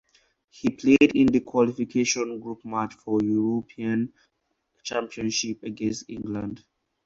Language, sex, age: English, male, 19-29